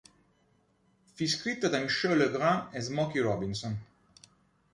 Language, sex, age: Italian, male, 40-49